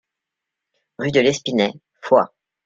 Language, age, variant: French, 19-29, Français de métropole